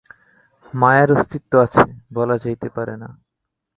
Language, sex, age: Bengali, male, 19-29